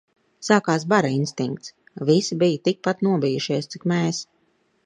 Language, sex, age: Latvian, female, 40-49